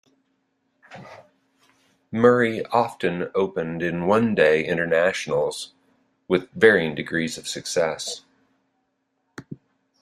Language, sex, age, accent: English, male, 50-59, United States English